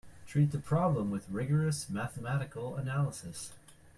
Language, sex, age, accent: English, male, 30-39, Canadian English